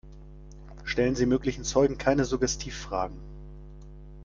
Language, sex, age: German, male, 30-39